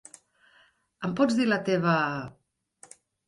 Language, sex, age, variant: Catalan, female, 50-59, Central